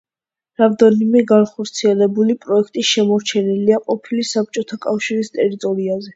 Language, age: Georgian, under 19